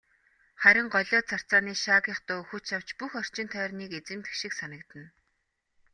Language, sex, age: Mongolian, female, 30-39